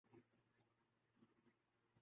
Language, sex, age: Urdu, female, 19-29